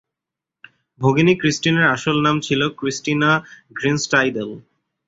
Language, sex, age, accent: Bengali, male, 19-29, Bangladeshi